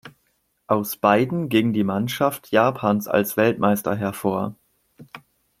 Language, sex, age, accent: German, male, 30-39, Deutschland Deutsch